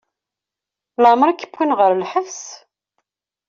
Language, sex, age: Kabyle, female, 30-39